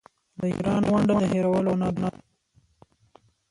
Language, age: Pashto, 19-29